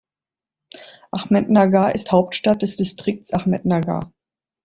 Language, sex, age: German, female, 50-59